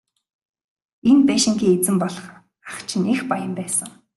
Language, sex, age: Mongolian, female, 19-29